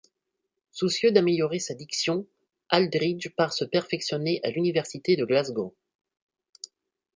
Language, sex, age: French, male, 19-29